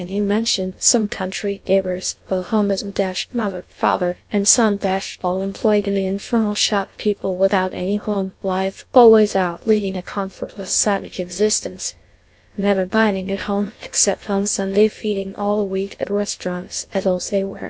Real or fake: fake